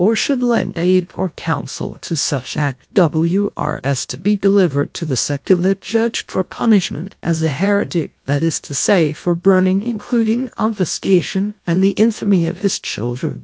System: TTS, GlowTTS